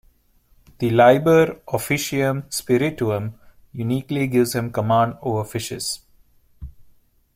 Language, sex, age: English, male, 19-29